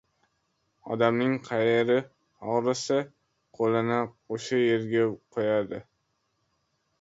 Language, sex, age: Uzbek, male, under 19